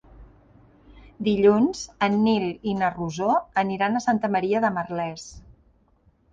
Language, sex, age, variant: Catalan, female, 50-59, Central